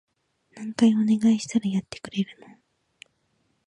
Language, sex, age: Japanese, female, 19-29